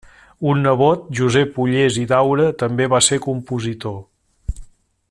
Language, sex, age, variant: Catalan, male, 50-59, Central